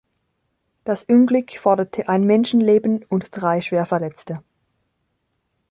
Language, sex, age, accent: German, female, 19-29, Schweizerdeutsch